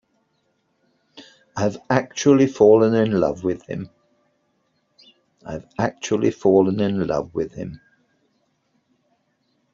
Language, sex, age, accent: English, male, 80-89, England English